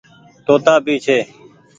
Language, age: Goaria, 19-29